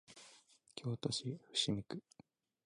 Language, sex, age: Japanese, male, 19-29